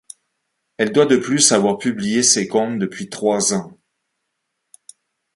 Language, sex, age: French, male, 60-69